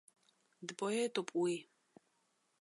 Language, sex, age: Abkhazian, female, 19-29